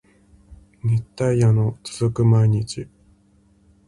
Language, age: Japanese, 19-29